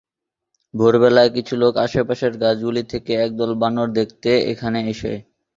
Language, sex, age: Bengali, male, under 19